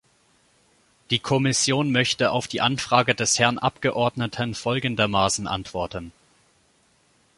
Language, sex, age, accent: German, male, 19-29, Deutschland Deutsch